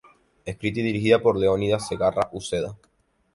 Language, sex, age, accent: Spanish, male, 19-29, España: Islas Canarias